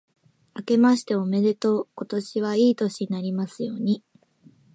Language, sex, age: Japanese, female, 19-29